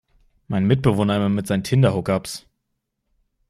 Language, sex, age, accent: German, male, under 19, Deutschland Deutsch